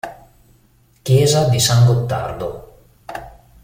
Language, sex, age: Italian, male, 40-49